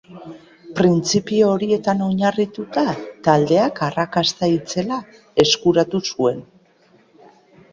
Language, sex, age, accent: Basque, female, 40-49, Mendebalekoa (Araba, Bizkaia, Gipuzkoako mendebaleko herri batzuk)